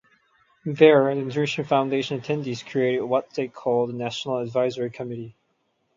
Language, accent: English, United States English